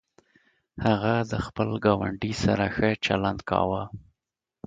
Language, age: Pashto, 30-39